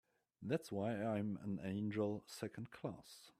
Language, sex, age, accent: English, male, 30-39, England English